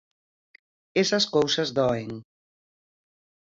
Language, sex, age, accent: Galician, female, 40-49, Oriental (común en zona oriental)